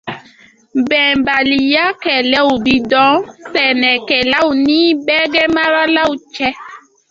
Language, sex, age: Dyula, female, 19-29